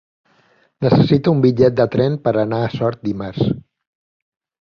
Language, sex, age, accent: Catalan, male, 40-49, Català central